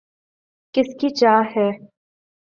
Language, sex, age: Urdu, female, 19-29